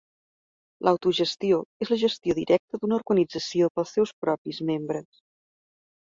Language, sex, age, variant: Catalan, female, 40-49, Central